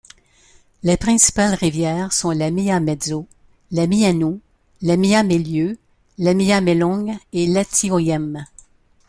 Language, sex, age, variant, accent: French, female, 70-79, Français d'Amérique du Nord, Français du Canada